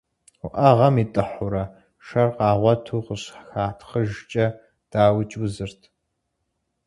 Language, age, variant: Kabardian, 19-29, Адыгэбзэ (Къэбэрдей, Кирил, псоми зэдай)